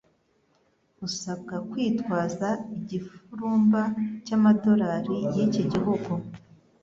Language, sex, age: Kinyarwanda, female, 40-49